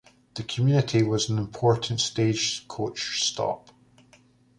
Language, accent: English, Scottish English